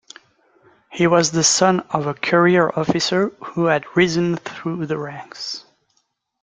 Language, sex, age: English, male, 30-39